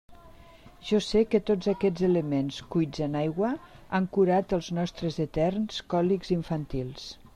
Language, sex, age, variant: Catalan, female, 60-69, Nord-Occidental